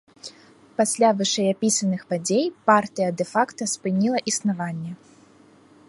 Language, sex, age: Belarusian, female, 19-29